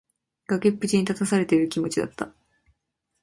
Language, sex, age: Japanese, female, 19-29